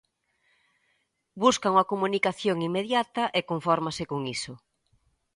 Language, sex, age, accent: Galician, female, 40-49, Atlántico (seseo e gheada)